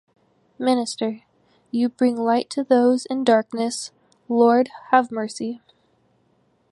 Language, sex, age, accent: English, female, 19-29, United States English